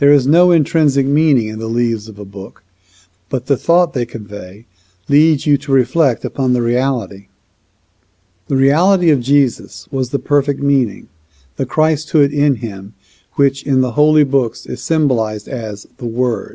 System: none